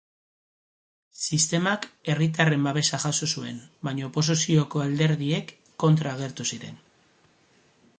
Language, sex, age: Basque, male, 50-59